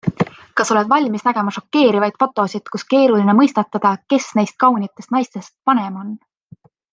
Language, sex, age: Estonian, female, 19-29